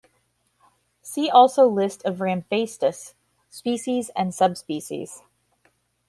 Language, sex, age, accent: English, female, 30-39, United States English